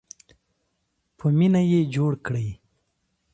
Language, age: Pashto, 30-39